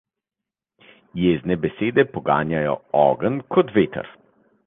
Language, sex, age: Slovenian, male, 40-49